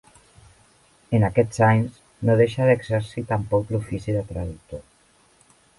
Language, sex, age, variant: Catalan, female, 50-59, Central